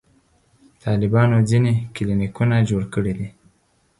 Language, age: Pashto, 30-39